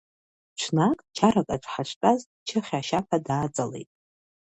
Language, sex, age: Abkhazian, female, 30-39